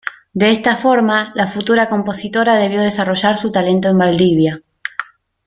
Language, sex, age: Spanish, female, 19-29